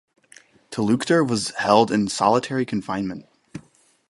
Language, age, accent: English, 19-29, United States English